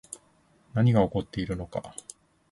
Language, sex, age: Japanese, male, 40-49